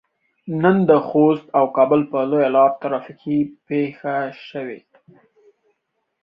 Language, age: Pashto, under 19